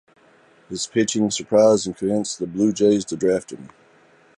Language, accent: English, United States English